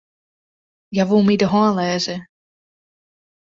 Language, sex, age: Western Frisian, female, under 19